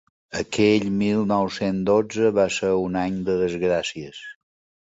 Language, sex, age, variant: Catalan, male, 60-69, Balear